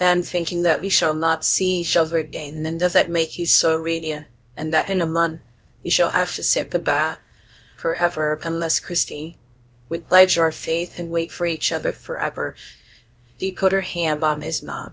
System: TTS, VITS